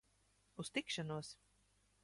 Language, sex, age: Latvian, female, 30-39